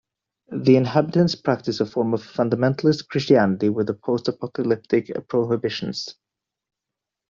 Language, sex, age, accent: English, male, 19-29, United States English